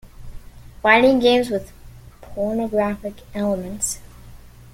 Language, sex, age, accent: English, male, under 19, Canadian English